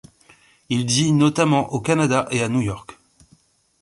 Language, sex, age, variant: French, male, 40-49, Français de métropole